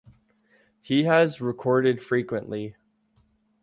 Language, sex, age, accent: English, male, 30-39, United States English